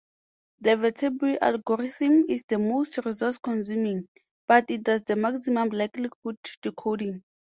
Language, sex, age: English, female, 19-29